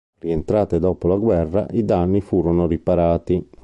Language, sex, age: Italian, male, 50-59